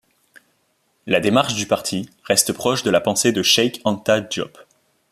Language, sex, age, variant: French, male, 19-29, Français de métropole